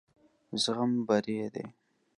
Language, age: Pashto, under 19